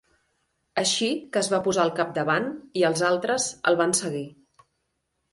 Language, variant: Catalan, Central